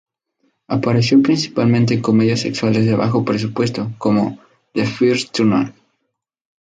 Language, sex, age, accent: Spanish, male, 19-29, México